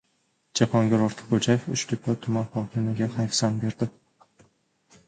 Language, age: Uzbek, 19-29